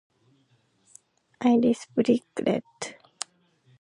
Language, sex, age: English, female, under 19